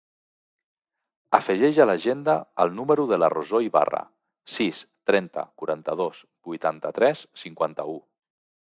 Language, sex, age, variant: Catalan, male, 40-49, Central